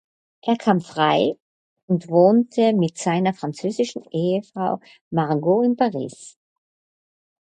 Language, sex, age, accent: German, female, 60-69, Österreichisches Deutsch